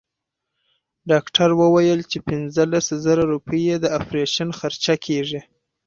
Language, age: Pashto, 19-29